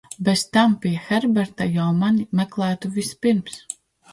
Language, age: Latvian, 30-39